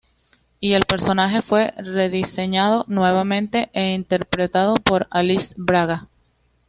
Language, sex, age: Spanish, female, 19-29